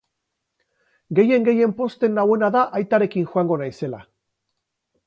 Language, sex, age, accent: Basque, male, 40-49, Mendebalekoa (Araba, Bizkaia, Gipuzkoako mendebaleko herri batzuk)